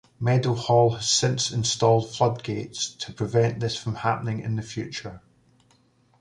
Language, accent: English, Scottish English